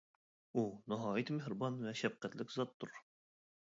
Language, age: Uyghur, 19-29